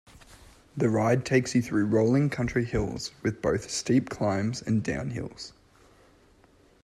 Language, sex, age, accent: English, male, 19-29, Australian English